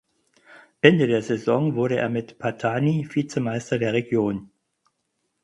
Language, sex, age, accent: German, male, 50-59, Deutschland Deutsch